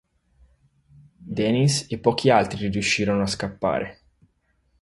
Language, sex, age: Italian, male, 30-39